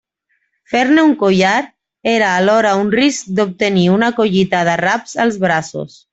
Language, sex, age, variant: Catalan, female, 19-29, Nord-Occidental